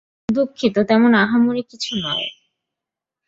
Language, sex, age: Bengali, female, 19-29